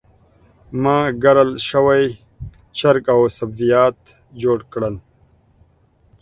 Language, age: Pashto, 30-39